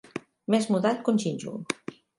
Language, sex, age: Catalan, female, 50-59